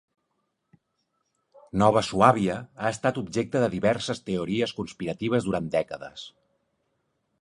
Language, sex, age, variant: Catalan, male, 40-49, Central